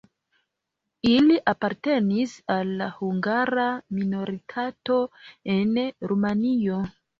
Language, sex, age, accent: Esperanto, female, 19-29, Internacia